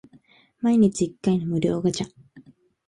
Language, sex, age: Japanese, female, 19-29